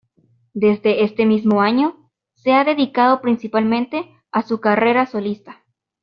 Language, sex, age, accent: Spanish, female, under 19, América central